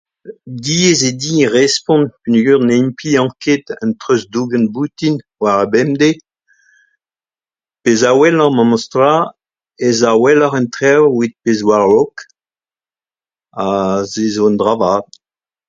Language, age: Breton, 60-69